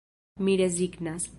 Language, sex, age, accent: Esperanto, female, under 19, Internacia